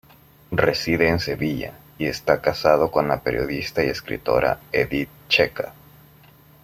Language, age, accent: Spanish, 19-29, América central